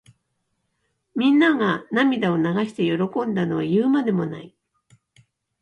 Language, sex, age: Japanese, female, 60-69